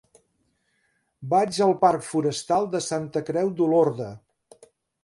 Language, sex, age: Catalan, male, 70-79